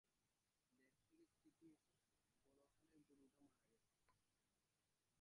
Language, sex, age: Bengali, male, under 19